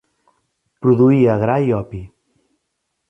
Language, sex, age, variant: Catalan, male, 40-49, Central